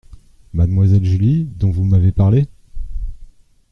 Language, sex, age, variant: French, male, 40-49, Français de métropole